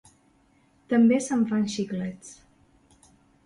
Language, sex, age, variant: Catalan, female, 30-39, Balear